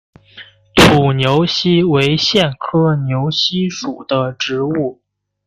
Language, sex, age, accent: Chinese, male, 19-29, 出生地：河北省